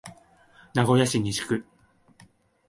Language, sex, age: Japanese, male, 19-29